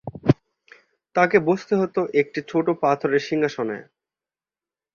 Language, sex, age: Bengali, male, 19-29